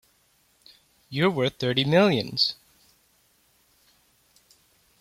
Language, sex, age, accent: English, male, 19-29, United States English